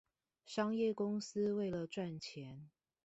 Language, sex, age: Chinese, female, 50-59